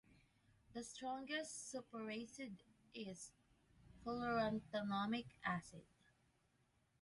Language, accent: English, Filipino